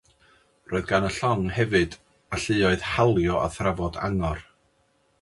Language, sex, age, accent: Welsh, male, 40-49, Y Deyrnas Unedig Cymraeg